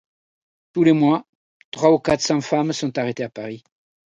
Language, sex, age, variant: French, male, 60-69, Français de métropole